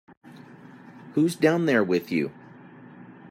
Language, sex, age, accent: English, male, 30-39, United States English